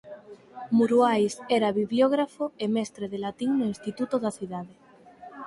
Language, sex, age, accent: Galician, female, 19-29, Normativo (estándar)